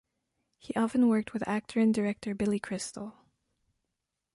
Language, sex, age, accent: English, female, 19-29, United States English